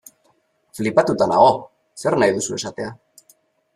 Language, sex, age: Basque, male, 19-29